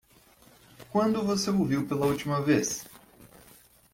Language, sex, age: Portuguese, male, 19-29